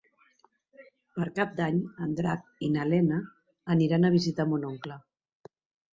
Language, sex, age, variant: Catalan, female, 40-49, Central